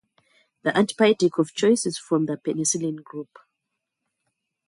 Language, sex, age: English, female, 40-49